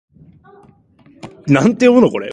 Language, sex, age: Japanese, male, 19-29